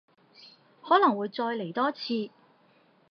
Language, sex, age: Cantonese, female, 40-49